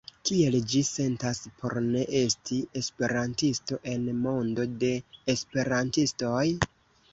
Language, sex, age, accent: Esperanto, female, 19-29, Internacia